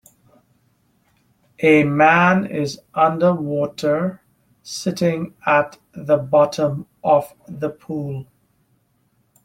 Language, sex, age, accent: English, male, 40-49, Canadian English